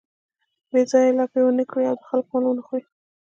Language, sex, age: Pashto, female, 19-29